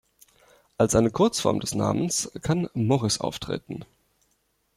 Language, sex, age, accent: German, male, 19-29, Deutschland Deutsch